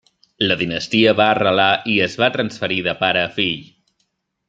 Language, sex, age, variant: Catalan, male, 30-39, Nord-Occidental